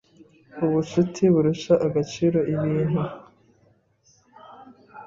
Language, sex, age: Kinyarwanda, female, 30-39